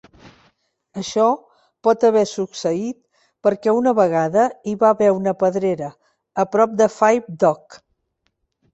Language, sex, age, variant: Catalan, female, 60-69, Central